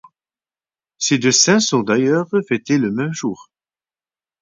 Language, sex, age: French, male, 19-29